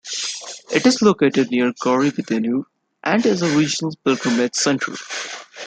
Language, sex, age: English, male, 19-29